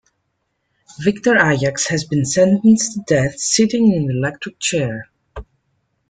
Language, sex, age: English, female, 40-49